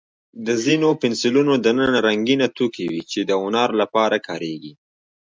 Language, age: Pashto, 19-29